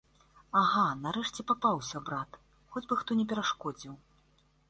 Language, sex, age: Belarusian, female, 30-39